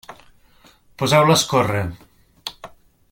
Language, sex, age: Catalan, male, 40-49